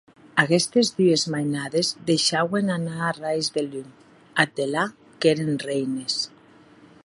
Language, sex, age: Occitan, female, 40-49